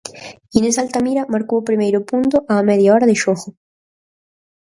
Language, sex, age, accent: Galician, female, under 19, Atlántico (seseo e gheada)